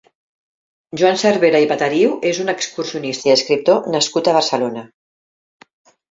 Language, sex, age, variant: Catalan, female, 50-59, Central